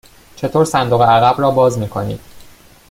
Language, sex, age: Persian, male, 19-29